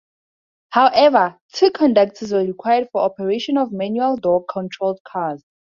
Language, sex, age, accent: English, female, under 19, Southern African (South Africa, Zimbabwe, Namibia)